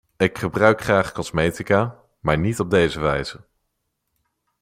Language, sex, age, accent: Dutch, male, under 19, Nederlands Nederlands